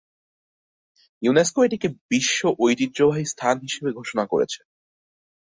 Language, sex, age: Bengali, male, 19-29